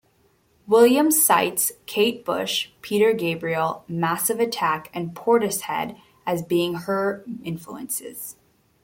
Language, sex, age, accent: English, female, 19-29, United States English